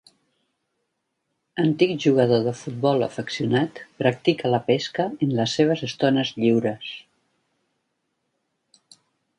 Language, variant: Catalan, Central